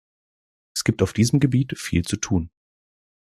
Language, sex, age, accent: German, male, 19-29, Deutschland Deutsch